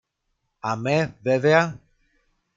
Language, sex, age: Greek, male, 30-39